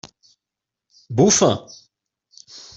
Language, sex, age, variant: Catalan, male, 30-39, Balear